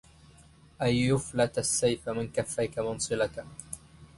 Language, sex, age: Arabic, male, 19-29